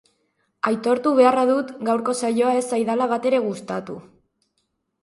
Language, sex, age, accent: Basque, female, 40-49, Mendebalekoa (Araba, Bizkaia, Gipuzkoako mendebaleko herri batzuk)